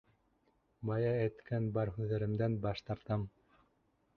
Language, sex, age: Bashkir, male, 19-29